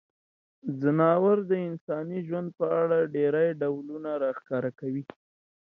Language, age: Pashto, 30-39